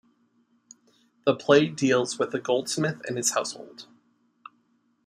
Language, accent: English, United States English